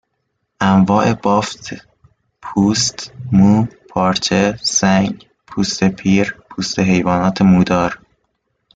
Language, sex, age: Persian, male, 19-29